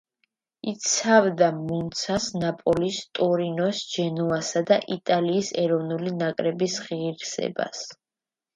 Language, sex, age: Georgian, female, under 19